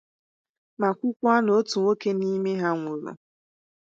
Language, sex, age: Igbo, female, 19-29